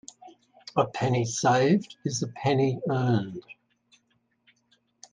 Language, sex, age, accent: English, male, 70-79, Australian English